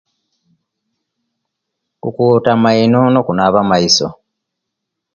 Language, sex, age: Kenyi, male, 50-59